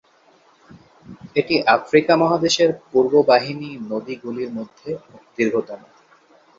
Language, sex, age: Bengali, male, 19-29